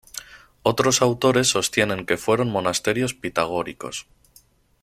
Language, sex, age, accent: Spanish, male, 19-29, España: Centro-Sur peninsular (Madrid, Toledo, Castilla-La Mancha)